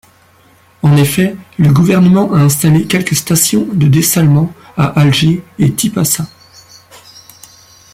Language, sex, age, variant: French, male, 40-49, Français de métropole